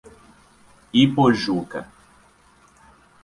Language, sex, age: Portuguese, male, 19-29